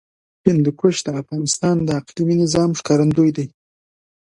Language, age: Pashto, 30-39